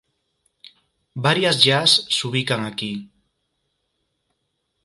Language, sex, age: Catalan, male, 30-39